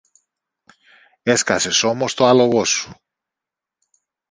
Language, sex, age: Greek, male, 50-59